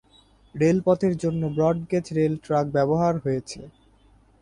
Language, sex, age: Bengali, male, 19-29